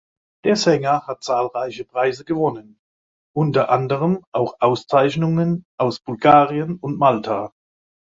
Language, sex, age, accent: German, male, 60-69, Deutschland Deutsch